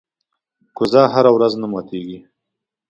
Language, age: Pashto, 30-39